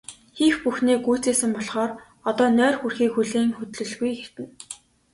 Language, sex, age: Mongolian, female, 19-29